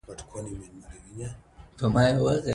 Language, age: Pashto, 19-29